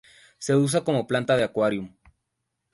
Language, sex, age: Spanish, male, 30-39